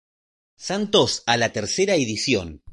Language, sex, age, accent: Spanish, male, 40-49, Rioplatense: Argentina, Uruguay, este de Bolivia, Paraguay